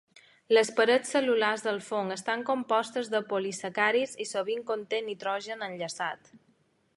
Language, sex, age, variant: Catalan, female, 19-29, Balear